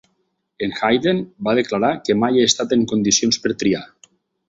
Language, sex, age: Catalan, male, 40-49